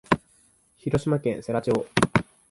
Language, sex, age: Japanese, male, 19-29